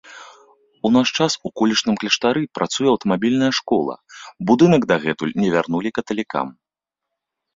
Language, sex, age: Belarusian, male, 30-39